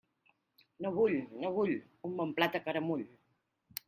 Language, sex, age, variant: Catalan, female, 50-59, Central